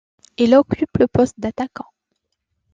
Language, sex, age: French, female, 30-39